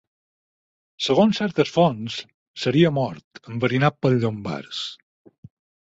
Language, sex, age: Catalan, male, 50-59